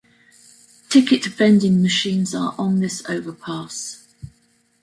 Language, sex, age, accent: English, female, 60-69, England English